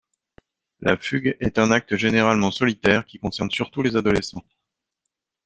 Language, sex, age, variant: French, male, 40-49, Français de métropole